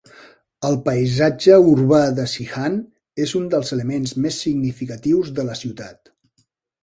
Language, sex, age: Catalan, male, 50-59